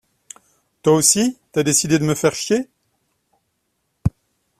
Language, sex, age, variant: French, male, 40-49, Français de métropole